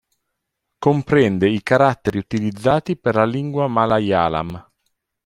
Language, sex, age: Italian, male, 40-49